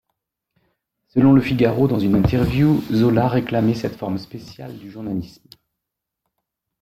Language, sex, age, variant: French, male, 40-49, Français de métropole